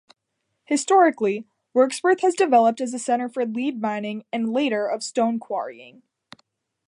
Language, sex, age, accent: English, female, under 19, United States English